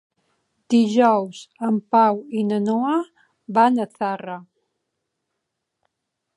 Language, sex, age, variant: Catalan, female, 50-59, Balear